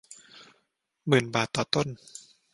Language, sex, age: Thai, male, under 19